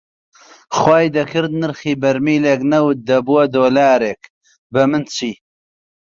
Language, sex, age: Central Kurdish, male, 30-39